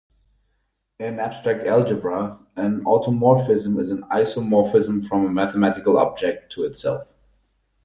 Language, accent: English, German